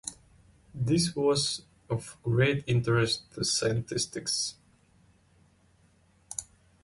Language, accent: English, Ukrainian